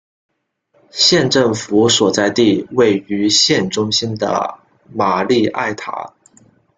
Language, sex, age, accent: Chinese, male, under 19, 出生地：广东省